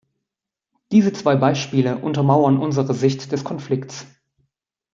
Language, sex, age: German, male, 30-39